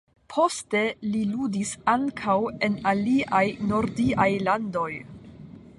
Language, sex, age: Esperanto, female, 19-29